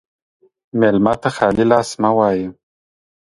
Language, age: Pashto, 30-39